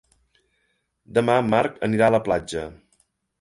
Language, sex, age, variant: Catalan, male, 40-49, Central